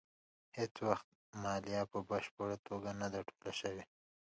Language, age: Pashto, 19-29